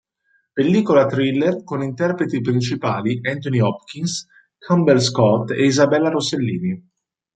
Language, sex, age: Italian, male, 30-39